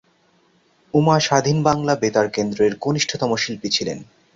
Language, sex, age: Bengali, male, 30-39